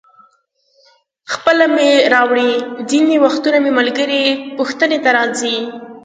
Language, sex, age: Pashto, female, under 19